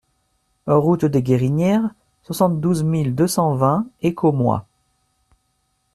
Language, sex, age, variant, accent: French, male, 40-49, Français d'Amérique du Nord, Français du Canada